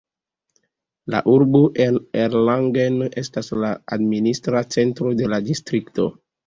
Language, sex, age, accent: Esperanto, male, 30-39, Internacia